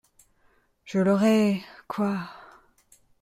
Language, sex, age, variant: French, female, 30-39, Français de métropole